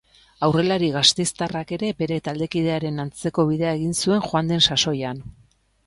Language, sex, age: Basque, female, 40-49